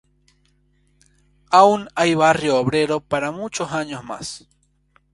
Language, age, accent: Spanish, 19-29, Rioplatense: Argentina, Uruguay, este de Bolivia, Paraguay